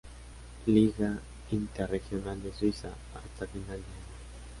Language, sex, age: Spanish, male, 19-29